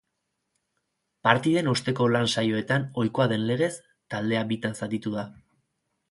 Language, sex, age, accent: Basque, male, 30-39, Erdialdekoa edo Nafarra (Gipuzkoa, Nafarroa)